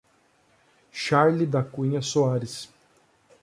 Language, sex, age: Portuguese, male, 19-29